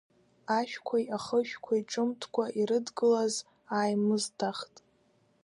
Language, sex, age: Abkhazian, female, under 19